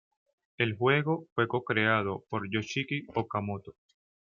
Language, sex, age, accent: Spanish, male, 19-29, Caribe: Cuba, Venezuela, Puerto Rico, República Dominicana, Panamá, Colombia caribeña, México caribeño, Costa del golfo de México